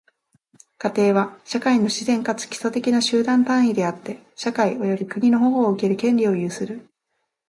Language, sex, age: Japanese, female, 19-29